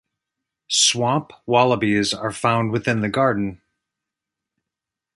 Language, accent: English, United States English